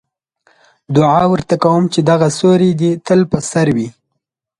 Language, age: Pashto, 19-29